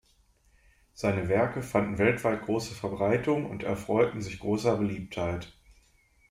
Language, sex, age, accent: German, male, 30-39, Deutschland Deutsch